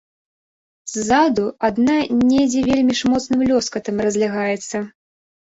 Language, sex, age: Belarusian, female, 19-29